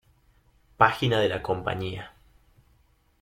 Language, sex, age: Spanish, male, 19-29